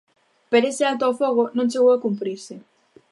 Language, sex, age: Galician, female, 19-29